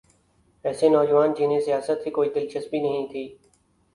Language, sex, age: Urdu, male, 19-29